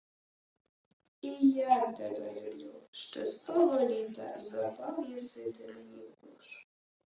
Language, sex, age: Ukrainian, female, 19-29